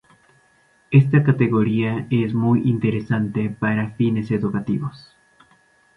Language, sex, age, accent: Spanish, male, 19-29, México